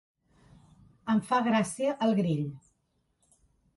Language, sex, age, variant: Catalan, female, 40-49, Central